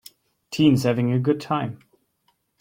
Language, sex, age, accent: English, male, 19-29, United States English